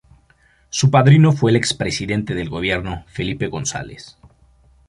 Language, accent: Spanish, México